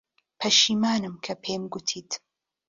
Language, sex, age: Central Kurdish, female, 30-39